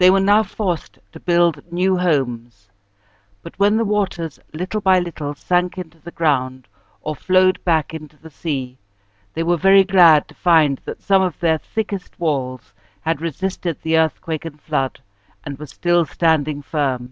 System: none